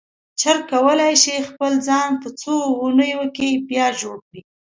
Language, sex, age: Pashto, female, 19-29